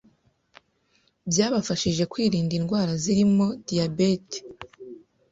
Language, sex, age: Kinyarwanda, female, 19-29